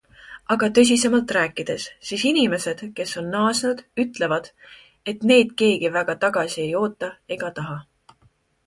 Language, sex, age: Estonian, female, 19-29